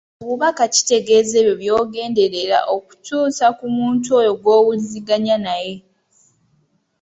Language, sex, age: Ganda, female, 19-29